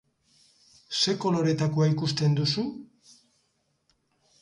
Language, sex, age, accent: Basque, male, 50-59, Mendebalekoa (Araba, Bizkaia, Gipuzkoako mendebaleko herri batzuk)